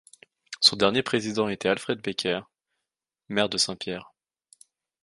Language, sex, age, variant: French, male, 19-29, Français de métropole